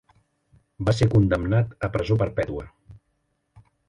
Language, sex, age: Catalan, male, 50-59